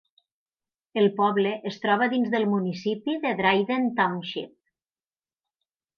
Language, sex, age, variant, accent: Catalan, female, 50-59, Nord-Occidental, Tortosí